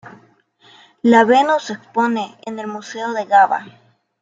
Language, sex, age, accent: Spanish, female, under 19, Andino-Pacífico: Colombia, Perú, Ecuador, oeste de Bolivia y Venezuela andina